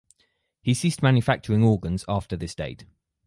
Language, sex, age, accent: English, male, 19-29, England English